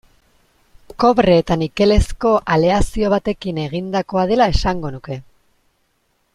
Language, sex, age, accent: Basque, female, 19-29, Mendebalekoa (Araba, Bizkaia, Gipuzkoako mendebaleko herri batzuk)